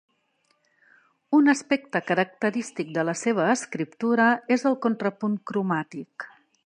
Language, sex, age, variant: Catalan, female, 50-59, Central